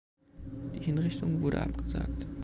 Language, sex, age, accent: German, male, 19-29, Deutschland Deutsch